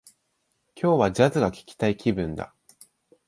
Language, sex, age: Japanese, male, 19-29